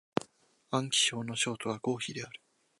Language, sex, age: Japanese, male, under 19